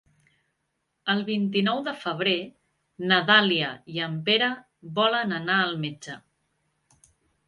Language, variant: Catalan, Central